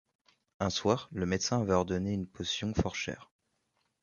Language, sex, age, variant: French, male, 19-29, Français de métropole